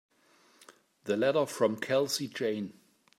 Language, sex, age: English, male, 50-59